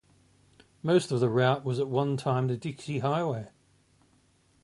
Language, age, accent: English, 40-49, Australian English